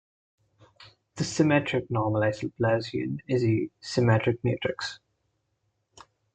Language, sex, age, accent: English, male, 19-29, India and South Asia (India, Pakistan, Sri Lanka)